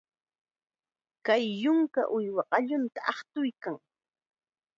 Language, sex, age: Chiquián Ancash Quechua, female, 30-39